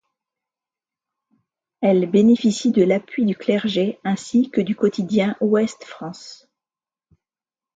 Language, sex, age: French, female, 50-59